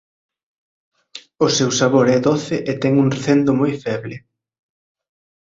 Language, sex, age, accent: Galician, male, 19-29, Central (sen gheada)